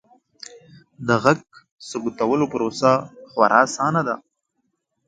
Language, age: Pashto, 19-29